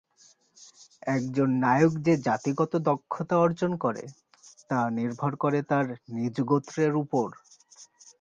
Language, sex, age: Bengali, male, 19-29